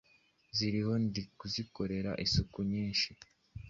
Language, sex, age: Kinyarwanda, male, 19-29